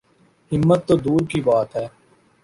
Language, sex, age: Urdu, male, 19-29